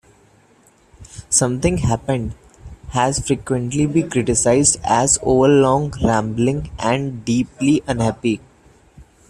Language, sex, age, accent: English, male, 19-29, India and South Asia (India, Pakistan, Sri Lanka)